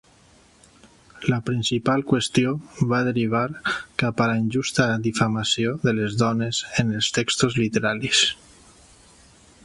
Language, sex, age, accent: Catalan, male, 40-49, valencià